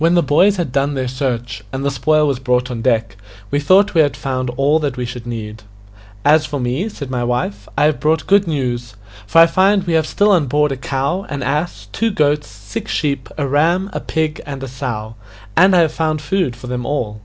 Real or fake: real